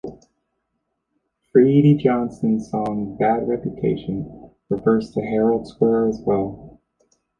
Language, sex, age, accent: English, male, 30-39, United States English